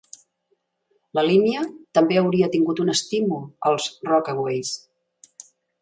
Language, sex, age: Catalan, female, 60-69